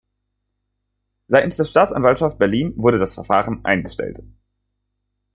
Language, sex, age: German, male, 19-29